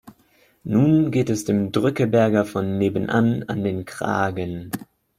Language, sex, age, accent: German, male, 19-29, Deutschland Deutsch